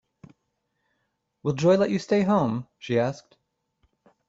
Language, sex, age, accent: English, male, 19-29, United States English